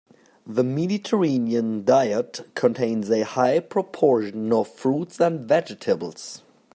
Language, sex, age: English, male, 30-39